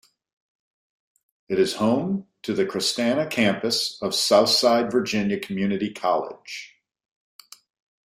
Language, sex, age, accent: English, male, 50-59, United States English